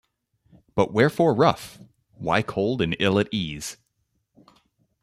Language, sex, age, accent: English, male, 30-39, United States English